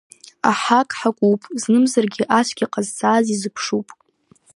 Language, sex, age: Abkhazian, female, under 19